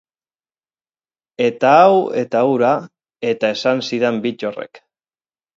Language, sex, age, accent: Basque, male, 40-49, Mendebalekoa (Araba, Bizkaia, Gipuzkoako mendebaleko herri batzuk)